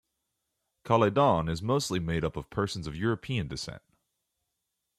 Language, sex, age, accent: English, male, 19-29, United States English